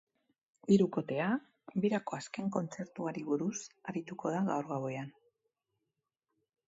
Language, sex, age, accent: Basque, female, 50-59, Mendebalekoa (Araba, Bizkaia, Gipuzkoako mendebaleko herri batzuk)